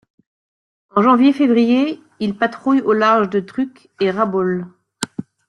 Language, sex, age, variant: French, female, 50-59, Français de métropole